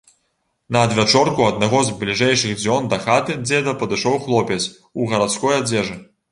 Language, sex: Belarusian, male